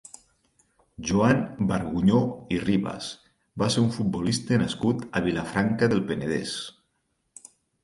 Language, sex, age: Catalan, male, 40-49